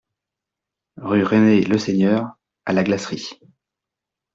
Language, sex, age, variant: French, male, 30-39, Français de métropole